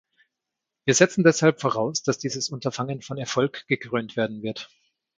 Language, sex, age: German, male, 40-49